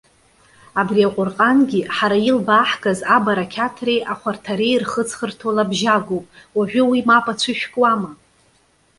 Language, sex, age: Abkhazian, female, 30-39